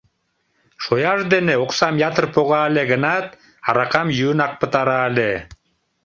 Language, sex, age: Mari, male, 50-59